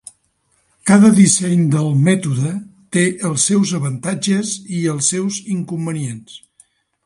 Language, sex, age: Catalan, male, 60-69